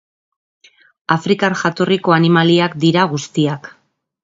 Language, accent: Basque, Mendebalekoa (Araba, Bizkaia, Gipuzkoako mendebaleko herri batzuk)